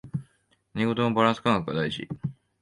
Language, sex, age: Japanese, male, 19-29